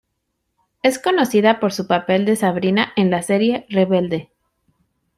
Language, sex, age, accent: Spanish, female, 30-39, México